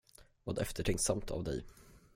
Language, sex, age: Swedish, male, under 19